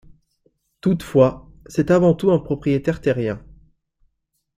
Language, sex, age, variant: French, male, 19-29, Français de métropole